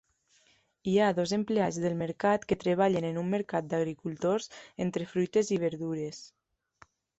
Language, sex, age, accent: Catalan, female, 19-29, valencià